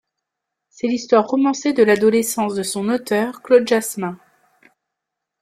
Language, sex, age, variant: French, female, 30-39, Français de métropole